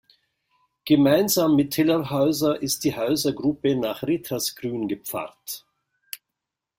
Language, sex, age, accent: German, male, 50-59, Schweizerdeutsch